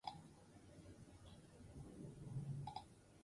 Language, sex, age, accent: Basque, female, 19-29, Mendebalekoa (Araba, Bizkaia, Gipuzkoako mendebaleko herri batzuk)